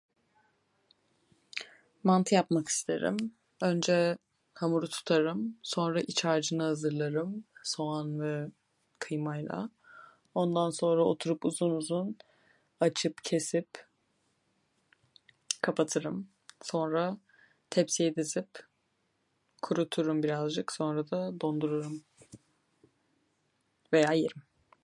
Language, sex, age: Turkish, female, 19-29